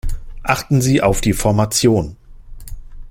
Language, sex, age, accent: German, male, 40-49, Deutschland Deutsch